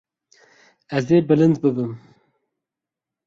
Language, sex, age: Kurdish, male, 30-39